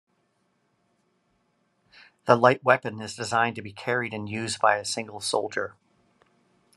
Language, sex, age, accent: English, male, 50-59, United States English